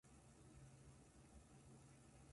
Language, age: Japanese, 19-29